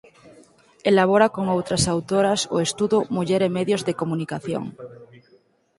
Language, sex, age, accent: Galician, female, 19-29, Normativo (estándar)